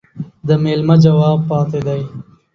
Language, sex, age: Pashto, male, 19-29